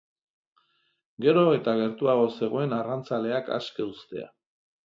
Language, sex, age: Basque, male, 60-69